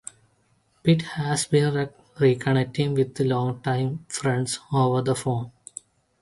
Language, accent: English, India and South Asia (India, Pakistan, Sri Lanka)